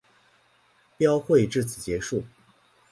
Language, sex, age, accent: Chinese, male, 19-29, 出生地：黑龙江省